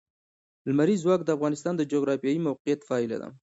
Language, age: Pashto, 19-29